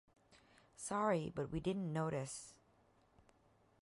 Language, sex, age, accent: English, female, 30-39, United States English